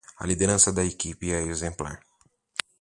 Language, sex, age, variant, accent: Portuguese, male, 19-29, Portuguese (Brasil), Paulista